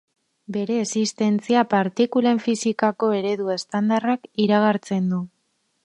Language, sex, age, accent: Basque, female, 19-29, Mendebalekoa (Araba, Bizkaia, Gipuzkoako mendebaleko herri batzuk)